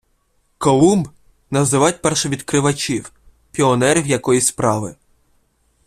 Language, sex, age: Ukrainian, male, under 19